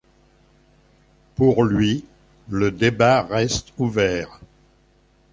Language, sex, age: French, male, 70-79